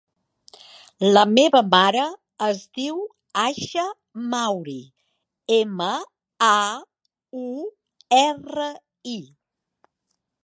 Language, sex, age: Catalan, female, 60-69